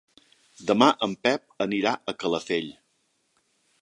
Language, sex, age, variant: Catalan, male, 60-69, Balear